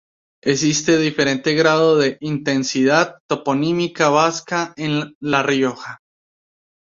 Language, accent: Spanish, Andino-Pacífico: Colombia, Perú, Ecuador, oeste de Bolivia y Venezuela andina